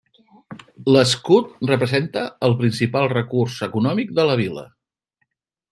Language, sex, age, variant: Catalan, male, 40-49, Central